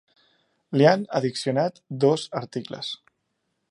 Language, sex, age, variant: Catalan, male, 30-39, Central